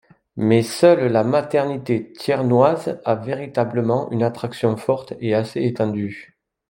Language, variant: French, Français de métropole